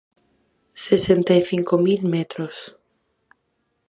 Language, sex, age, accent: Galician, female, 19-29, Neofalante